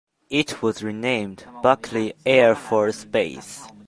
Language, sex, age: English, male, under 19